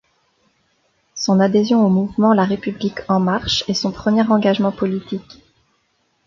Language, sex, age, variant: French, female, 30-39, Français de métropole